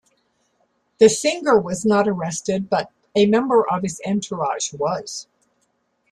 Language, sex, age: English, female, 70-79